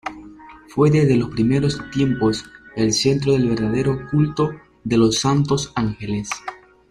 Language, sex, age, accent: Spanish, male, 19-29, Andino-Pacífico: Colombia, Perú, Ecuador, oeste de Bolivia y Venezuela andina